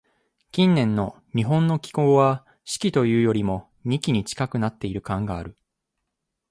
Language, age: Japanese, 19-29